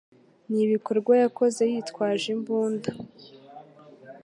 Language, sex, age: Kinyarwanda, female, 19-29